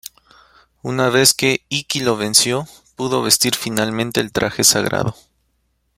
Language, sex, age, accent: Spanish, male, 19-29, Andino-Pacífico: Colombia, Perú, Ecuador, oeste de Bolivia y Venezuela andina